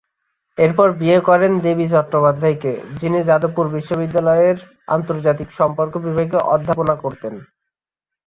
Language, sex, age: Bengali, male, 19-29